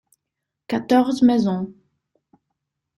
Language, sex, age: French, female, 30-39